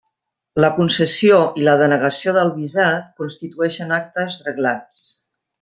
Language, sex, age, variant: Catalan, female, 50-59, Central